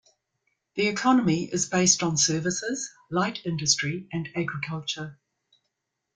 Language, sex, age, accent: English, female, 60-69, New Zealand English